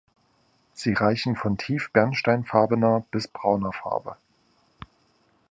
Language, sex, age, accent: German, male, 30-39, Deutschland Deutsch